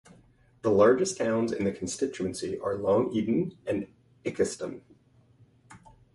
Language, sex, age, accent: English, male, 30-39, Canadian English